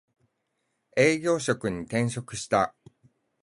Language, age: Japanese, 40-49